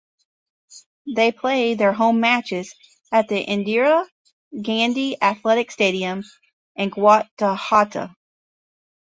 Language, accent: English, United States English